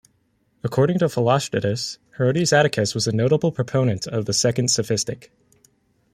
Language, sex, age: English, male, 19-29